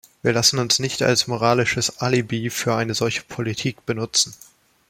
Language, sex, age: German, male, 19-29